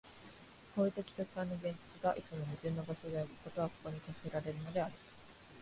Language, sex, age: Japanese, female, 19-29